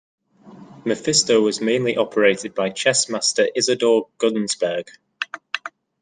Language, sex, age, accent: English, male, 19-29, England English